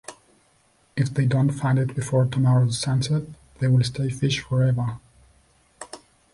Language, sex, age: English, male, 30-39